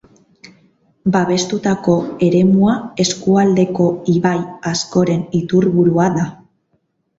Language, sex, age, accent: Basque, female, 30-39, Mendebalekoa (Araba, Bizkaia, Gipuzkoako mendebaleko herri batzuk)